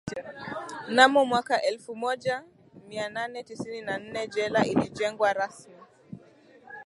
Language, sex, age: Swahili, male, 19-29